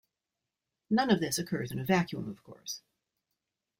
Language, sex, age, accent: English, female, 60-69, United States English